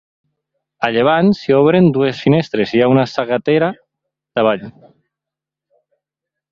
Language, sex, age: Catalan, female, 50-59